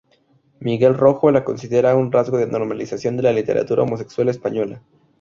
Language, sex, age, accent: Spanish, male, 19-29, México